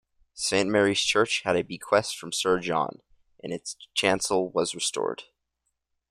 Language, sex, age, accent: English, male, under 19, United States English